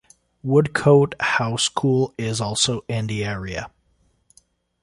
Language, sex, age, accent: English, male, 30-39, Canadian English